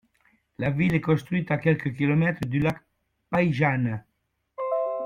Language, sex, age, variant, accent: French, male, 70-79, Français d'Amérique du Nord, Français du Canada